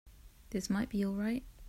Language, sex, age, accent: English, female, 30-39, England English